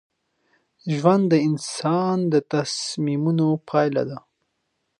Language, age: Pashto, 19-29